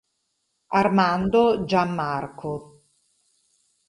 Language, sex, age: Italian, female, 40-49